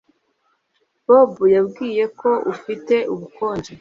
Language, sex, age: Kinyarwanda, female, 30-39